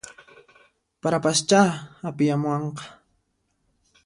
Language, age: Puno Quechua, 19-29